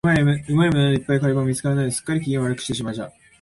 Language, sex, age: Japanese, male, 19-29